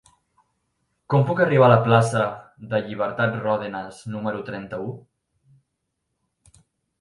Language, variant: Catalan, Central